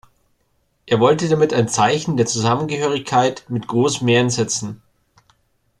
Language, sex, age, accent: German, male, 30-39, Deutschland Deutsch